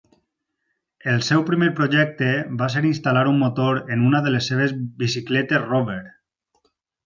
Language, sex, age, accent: Catalan, male, 30-39, valencià